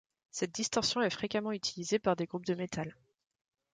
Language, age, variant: French, 30-39, Français de métropole